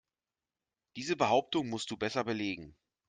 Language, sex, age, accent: German, male, 40-49, Deutschland Deutsch